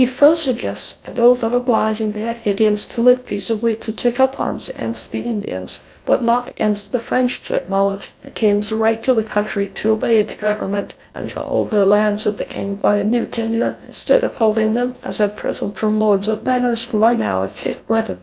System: TTS, GlowTTS